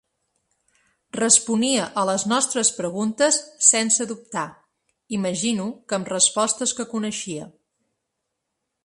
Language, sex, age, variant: Catalan, female, 40-49, Central